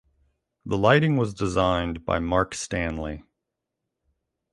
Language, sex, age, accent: English, male, 40-49, United States English